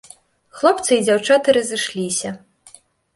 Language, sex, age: Belarusian, female, 19-29